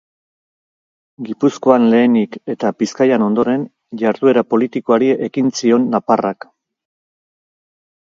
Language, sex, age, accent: Basque, male, 50-59, Erdialdekoa edo Nafarra (Gipuzkoa, Nafarroa)